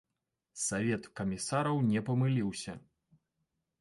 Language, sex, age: Belarusian, male, 19-29